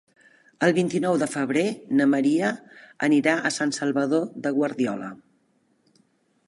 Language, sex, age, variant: Catalan, female, 50-59, Central